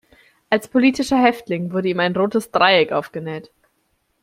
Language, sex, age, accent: German, female, under 19, Deutschland Deutsch